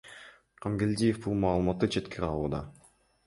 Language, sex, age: Kyrgyz, male, under 19